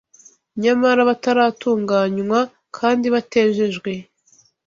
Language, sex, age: Kinyarwanda, female, 19-29